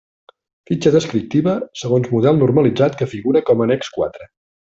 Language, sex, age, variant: Catalan, male, 40-49, Central